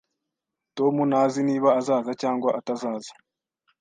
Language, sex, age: Kinyarwanda, male, 19-29